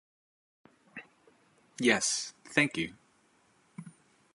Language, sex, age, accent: English, male, 30-39, United States English